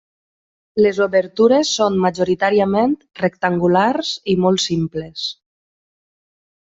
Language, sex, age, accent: Catalan, female, 30-39, valencià